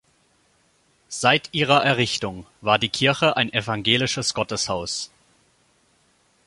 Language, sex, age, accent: German, male, 19-29, Deutschland Deutsch